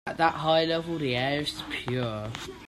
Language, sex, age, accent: English, male, under 19, England English